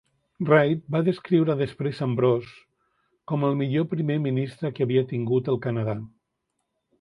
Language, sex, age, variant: Catalan, male, 50-59, Central